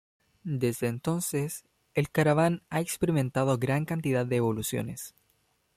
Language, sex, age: Spanish, male, under 19